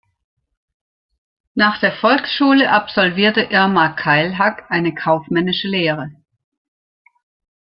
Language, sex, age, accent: German, female, 60-69, Deutschland Deutsch